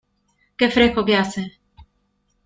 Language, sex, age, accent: Spanish, female, 40-49, Rioplatense: Argentina, Uruguay, este de Bolivia, Paraguay